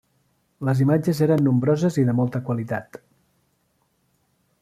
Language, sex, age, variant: Catalan, male, 40-49, Central